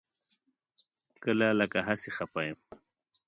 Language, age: Pashto, 30-39